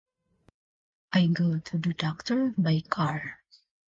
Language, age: English, 19-29